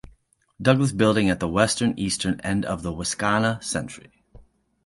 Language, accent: English, United States English